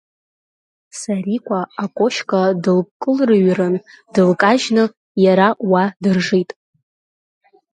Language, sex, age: Abkhazian, female, under 19